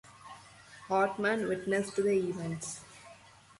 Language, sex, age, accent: English, female, 19-29, United States English